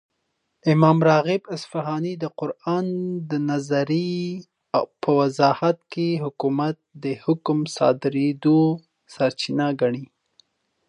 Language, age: Pashto, 19-29